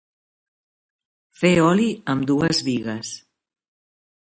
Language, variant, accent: Catalan, Central, central